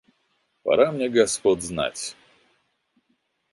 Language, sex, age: Russian, male, 30-39